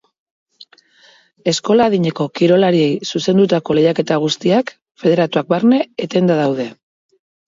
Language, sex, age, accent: Basque, female, 40-49, Mendebalekoa (Araba, Bizkaia, Gipuzkoako mendebaleko herri batzuk)